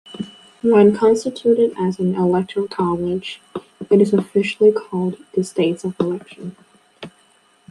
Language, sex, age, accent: English, female, under 19, United States English